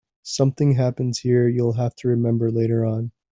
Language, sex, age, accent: English, male, 19-29, United States English